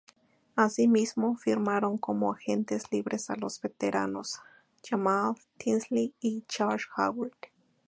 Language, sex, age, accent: Spanish, female, 30-39, México